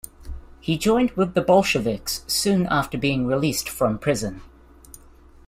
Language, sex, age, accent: English, male, 19-29, New Zealand English